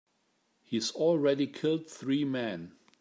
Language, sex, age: English, male, 50-59